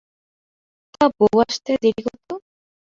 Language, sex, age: Bengali, female, 19-29